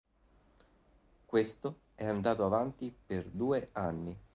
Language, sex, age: Italian, male, 40-49